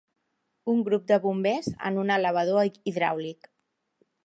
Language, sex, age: Catalan, female, 40-49